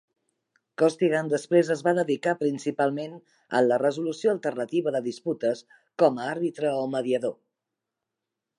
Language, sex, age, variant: Catalan, female, 50-59, Central